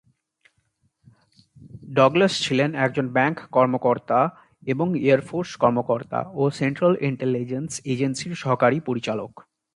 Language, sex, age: Bengali, male, 19-29